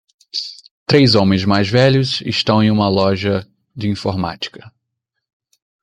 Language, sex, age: Portuguese, male, 19-29